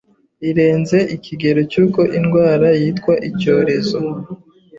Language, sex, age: Kinyarwanda, female, 30-39